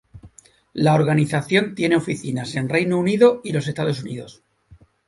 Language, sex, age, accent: Spanish, male, 40-49, España: Sur peninsular (Andalucia, Extremadura, Murcia)